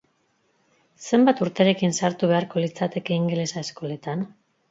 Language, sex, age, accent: Basque, female, 40-49, Mendebalekoa (Araba, Bizkaia, Gipuzkoako mendebaleko herri batzuk)